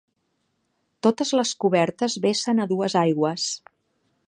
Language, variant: Catalan, Nord-Occidental